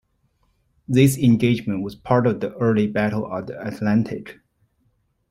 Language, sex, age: English, male, 40-49